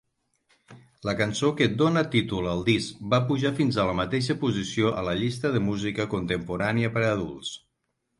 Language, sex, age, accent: Catalan, male, 50-59, occidental